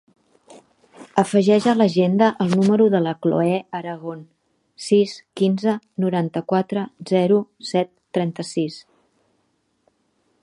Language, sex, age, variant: Catalan, female, 60-69, Central